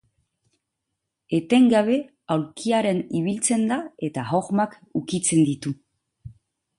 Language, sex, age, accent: Basque, female, 40-49, Nafar-lapurtarra edo Zuberotarra (Lapurdi, Nafarroa Beherea, Zuberoa)